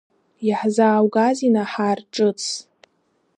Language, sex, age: Abkhazian, female, under 19